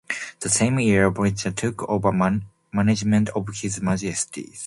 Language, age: English, 19-29